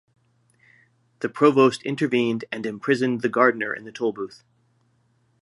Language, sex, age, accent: English, male, 50-59, United States English